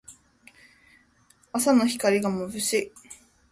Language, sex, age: Japanese, female, under 19